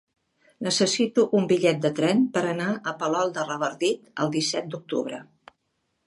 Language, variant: Catalan, Central